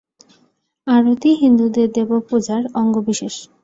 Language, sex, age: Bengali, female, 19-29